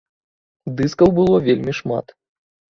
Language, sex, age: Belarusian, male, 30-39